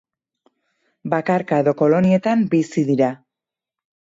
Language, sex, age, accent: Basque, female, 30-39, Erdialdekoa edo Nafarra (Gipuzkoa, Nafarroa)